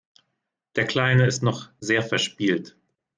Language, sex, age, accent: German, male, 30-39, Deutschland Deutsch